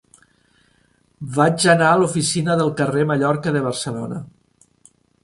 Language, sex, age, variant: Catalan, male, 60-69, Central